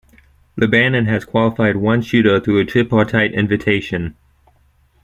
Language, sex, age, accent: English, male, under 19, United States English